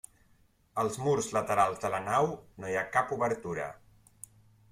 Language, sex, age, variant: Catalan, male, 40-49, Central